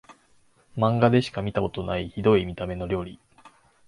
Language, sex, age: Japanese, male, 19-29